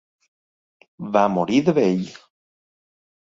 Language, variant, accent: Catalan, Balear, mallorquí